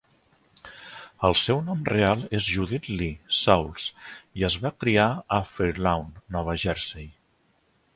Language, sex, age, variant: Catalan, male, 40-49, Central